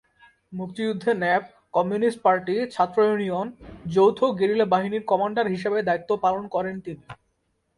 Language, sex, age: Bengali, male, 19-29